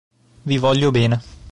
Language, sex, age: Italian, male, 19-29